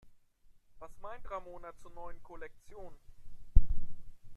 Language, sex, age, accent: German, male, 19-29, Deutschland Deutsch